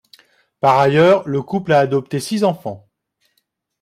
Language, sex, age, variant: French, male, 50-59, Français de métropole